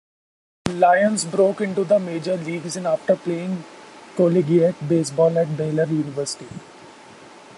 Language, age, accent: English, 19-29, India and South Asia (India, Pakistan, Sri Lanka)